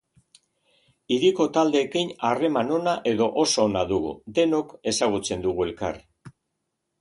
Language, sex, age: Basque, male, 60-69